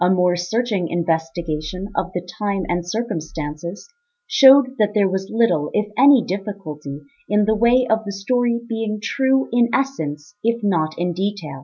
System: none